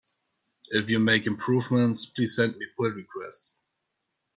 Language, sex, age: English, male, 19-29